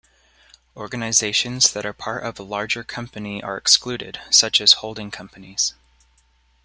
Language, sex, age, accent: English, male, 19-29, United States English